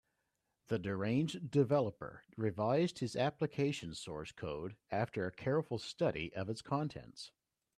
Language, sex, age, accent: English, male, 40-49, Canadian English